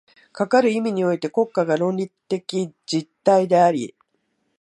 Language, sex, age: Japanese, female, 50-59